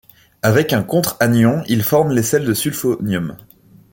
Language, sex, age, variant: French, male, 19-29, Français de métropole